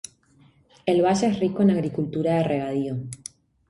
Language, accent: Spanish, Rioplatense: Argentina, Uruguay, este de Bolivia, Paraguay